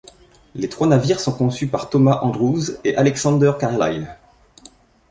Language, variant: French, Français de métropole